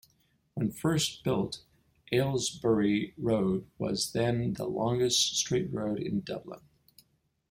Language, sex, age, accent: English, male, 50-59, United States English